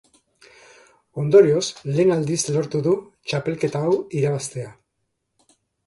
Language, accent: Basque, Mendebalekoa (Araba, Bizkaia, Gipuzkoako mendebaleko herri batzuk)